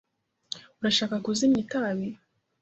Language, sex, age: Kinyarwanda, female, 30-39